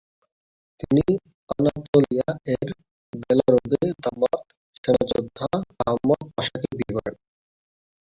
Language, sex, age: Bengali, male, 19-29